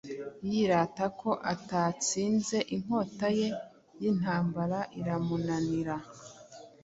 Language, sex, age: Kinyarwanda, female, 19-29